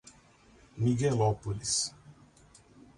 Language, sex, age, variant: Portuguese, male, 40-49, Portuguese (Brasil)